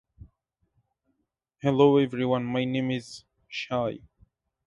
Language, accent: English, United States English